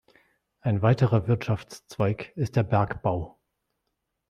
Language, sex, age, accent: German, male, 40-49, Deutschland Deutsch